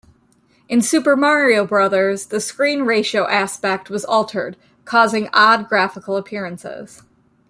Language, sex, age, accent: English, female, 30-39, United States English